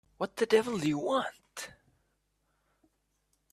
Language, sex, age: English, male, 30-39